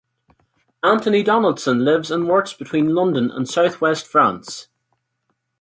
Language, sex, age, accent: English, male, 19-29, Northern Irish